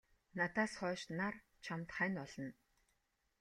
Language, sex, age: Mongolian, female, 30-39